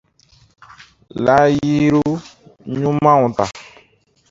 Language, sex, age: Dyula, male, 19-29